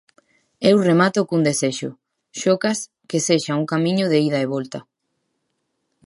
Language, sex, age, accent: Galician, female, 19-29, Normativo (estándar)